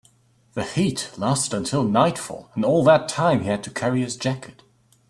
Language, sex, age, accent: English, male, 19-29, England English